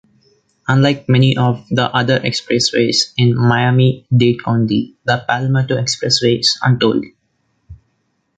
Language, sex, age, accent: English, male, 19-29, India and South Asia (India, Pakistan, Sri Lanka)